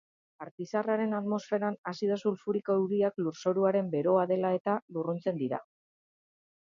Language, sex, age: Basque, female, 40-49